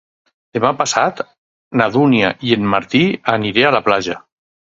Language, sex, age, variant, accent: Catalan, male, 50-59, Valencià meridional, valencià